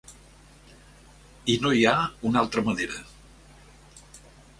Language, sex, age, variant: Catalan, male, 70-79, Central